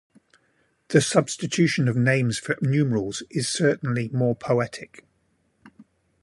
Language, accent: English, England English